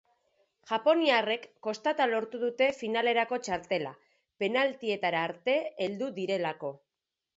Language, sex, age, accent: Basque, female, 40-49, Mendebalekoa (Araba, Bizkaia, Gipuzkoako mendebaleko herri batzuk)